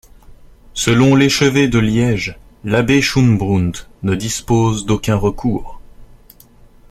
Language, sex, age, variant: French, male, 19-29, Français de métropole